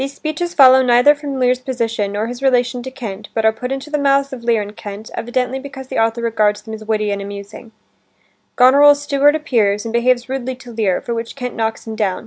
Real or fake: real